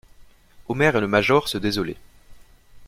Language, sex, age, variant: French, male, 19-29, Français de métropole